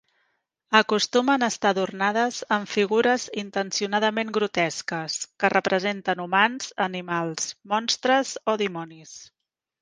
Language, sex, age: Catalan, female, 30-39